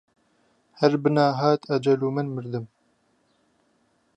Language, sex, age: Central Kurdish, male, 19-29